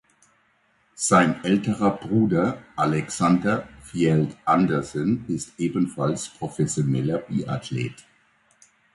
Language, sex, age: German, male, 50-59